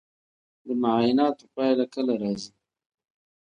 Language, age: Pashto, 30-39